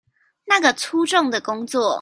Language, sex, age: Chinese, female, 19-29